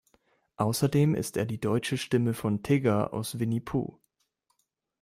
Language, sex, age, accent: German, male, 19-29, Deutschland Deutsch